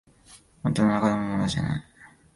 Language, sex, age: Japanese, male, 19-29